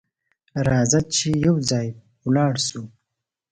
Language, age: Pashto, 30-39